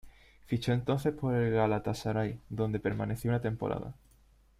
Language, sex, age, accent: Spanish, male, 19-29, España: Sur peninsular (Andalucia, Extremadura, Murcia)